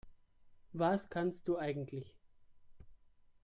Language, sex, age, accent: German, male, 30-39, Deutschland Deutsch